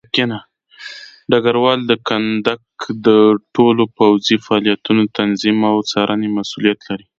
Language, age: Pashto, 19-29